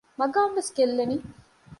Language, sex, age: Divehi, female, 40-49